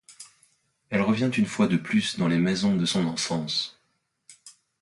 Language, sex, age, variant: French, male, 30-39, Français de métropole